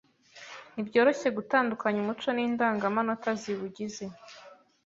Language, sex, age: Kinyarwanda, female, 19-29